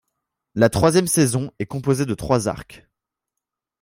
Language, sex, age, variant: French, male, under 19, Français de métropole